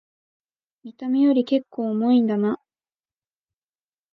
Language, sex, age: Japanese, female, 19-29